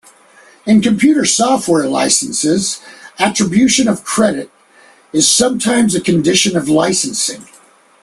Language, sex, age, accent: English, male, 50-59, United States English